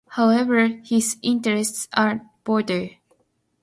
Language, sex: English, female